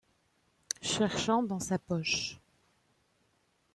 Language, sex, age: French, female, 50-59